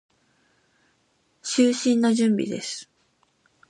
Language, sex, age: Japanese, female, 19-29